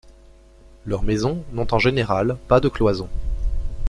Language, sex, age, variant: French, male, 19-29, Français de métropole